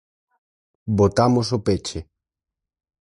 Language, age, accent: Galician, 30-39, Oriental (común en zona oriental)